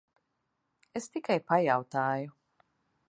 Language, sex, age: Latvian, female, 50-59